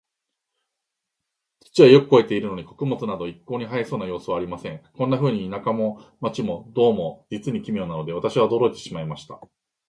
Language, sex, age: Japanese, male, 40-49